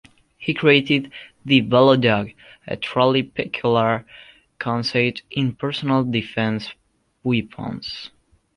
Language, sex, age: English, male, under 19